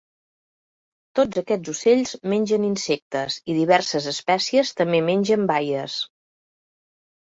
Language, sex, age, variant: Catalan, female, 50-59, Central